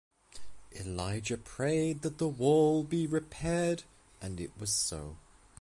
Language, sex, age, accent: English, male, 30-39, England English